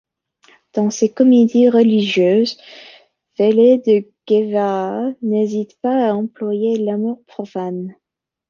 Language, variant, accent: French, Français d'Amérique du Nord, Français des États-Unis